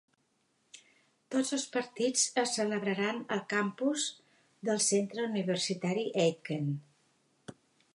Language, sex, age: Catalan, female, 60-69